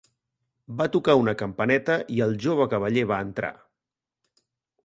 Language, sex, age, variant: Catalan, male, 50-59, Central